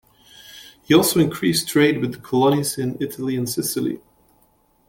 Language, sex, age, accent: English, male, 40-49, Canadian English